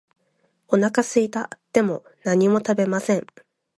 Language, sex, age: Japanese, female, 19-29